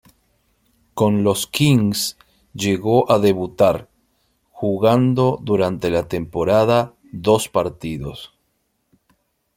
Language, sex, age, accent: Spanish, male, 40-49, Rioplatense: Argentina, Uruguay, este de Bolivia, Paraguay